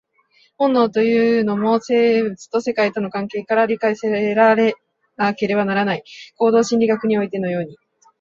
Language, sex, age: Japanese, female, 19-29